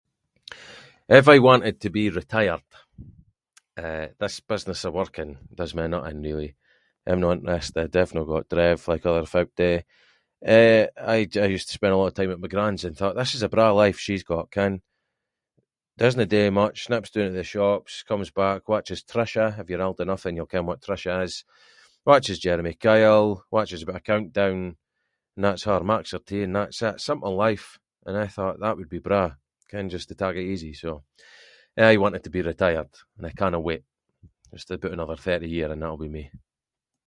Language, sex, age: Scots, male, 30-39